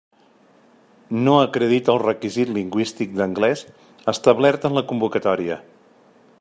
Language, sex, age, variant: Catalan, male, 40-49, Central